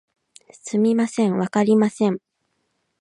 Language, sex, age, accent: Japanese, female, 19-29, 関西